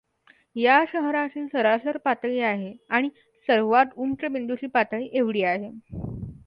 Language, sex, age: Marathi, female, under 19